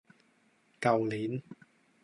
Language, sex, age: Cantonese, male, 19-29